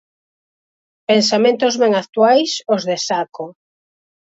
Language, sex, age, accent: Galician, female, 50-59, Normativo (estándar)